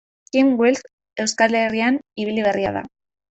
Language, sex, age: Basque, female, 19-29